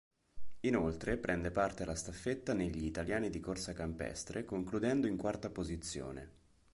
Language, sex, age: Italian, male, 19-29